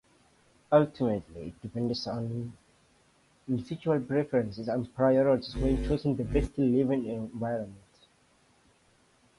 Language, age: English, 19-29